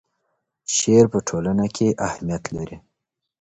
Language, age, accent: Pashto, 19-29, معیاري پښتو